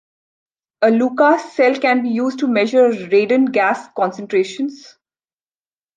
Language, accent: English, India and South Asia (India, Pakistan, Sri Lanka)